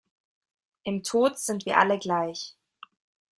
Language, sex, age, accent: German, female, 19-29, Deutschland Deutsch